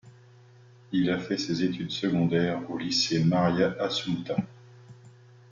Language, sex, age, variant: French, male, 40-49, Français de métropole